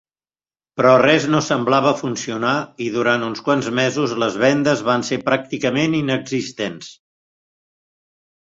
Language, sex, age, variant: Catalan, male, 70-79, Central